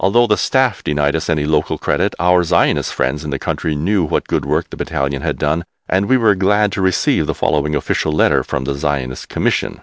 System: none